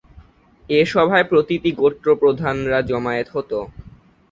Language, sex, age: Bengali, female, 30-39